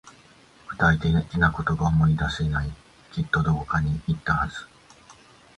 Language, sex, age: Japanese, male, 50-59